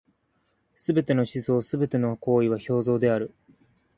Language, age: Japanese, 19-29